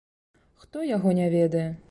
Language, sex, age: Belarusian, female, 30-39